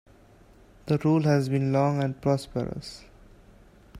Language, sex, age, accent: English, male, 19-29, India and South Asia (India, Pakistan, Sri Lanka)